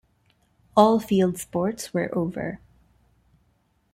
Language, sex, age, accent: English, female, 30-39, India and South Asia (India, Pakistan, Sri Lanka)